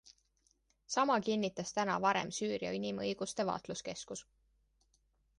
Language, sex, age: Estonian, female, 19-29